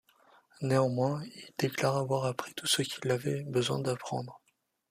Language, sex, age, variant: French, male, 19-29, Français de métropole